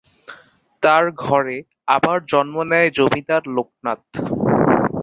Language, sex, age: Bengali, male, 19-29